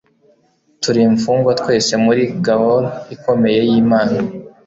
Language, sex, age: Kinyarwanda, male, 19-29